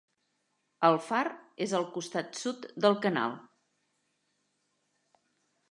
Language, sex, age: Catalan, female, 50-59